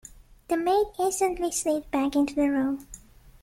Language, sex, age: English, female, 19-29